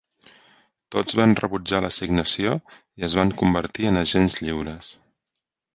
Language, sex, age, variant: Catalan, male, 30-39, Central